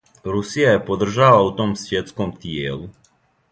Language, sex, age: Serbian, male, 19-29